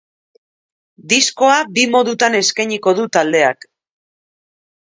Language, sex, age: Basque, female, 40-49